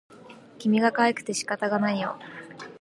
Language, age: Japanese, 19-29